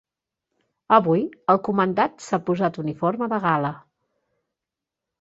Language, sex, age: Catalan, female, 40-49